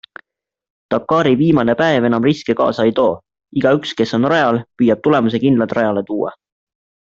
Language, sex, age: Estonian, male, 19-29